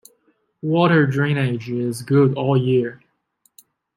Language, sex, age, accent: English, male, 19-29, Hong Kong English